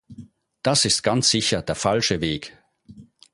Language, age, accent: German, 50-59, Schweizerdeutsch